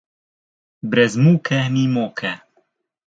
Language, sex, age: Slovenian, male, 19-29